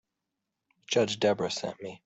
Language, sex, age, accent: English, male, 30-39, United States English